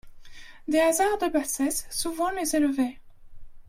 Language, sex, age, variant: French, female, 19-29, Français de métropole